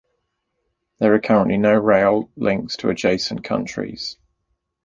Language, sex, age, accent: English, male, 30-39, New Zealand English